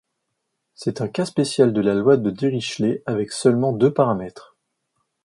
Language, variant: French, Français de métropole